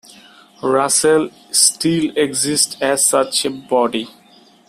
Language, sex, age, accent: English, male, 19-29, India and South Asia (India, Pakistan, Sri Lanka)